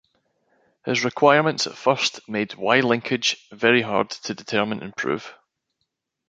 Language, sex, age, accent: English, male, 19-29, Scottish English